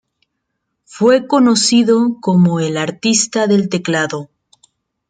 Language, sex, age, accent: Spanish, female, 19-29, México